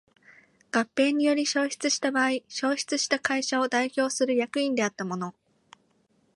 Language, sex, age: Japanese, female, 19-29